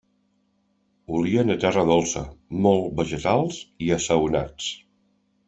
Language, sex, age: Catalan, male, 50-59